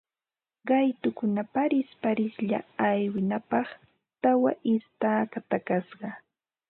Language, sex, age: Ambo-Pasco Quechua, female, 19-29